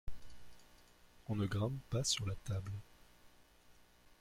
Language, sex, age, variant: French, male, 19-29, Français de métropole